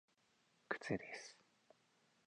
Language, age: Japanese, 19-29